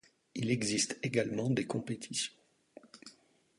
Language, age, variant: French, 40-49, Français de métropole